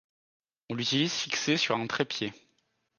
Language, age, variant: French, 30-39, Français de métropole